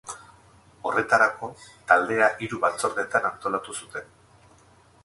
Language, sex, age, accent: Basque, male, 50-59, Erdialdekoa edo Nafarra (Gipuzkoa, Nafarroa)